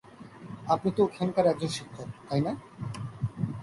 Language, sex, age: Bengali, male, 19-29